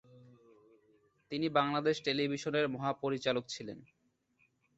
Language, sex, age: Bengali, male, 19-29